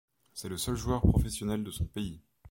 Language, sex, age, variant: French, male, 19-29, Français de métropole